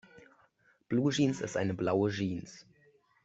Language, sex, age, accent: German, male, under 19, Deutschland Deutsch